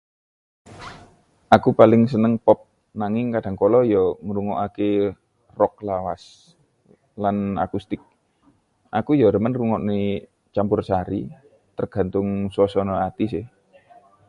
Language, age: Javanese, 30-39